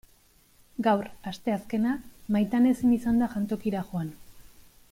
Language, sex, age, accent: Basque, female, 30-39, Erdialdekoa edo Nafarra (Gipuzkoa, Nafarroa)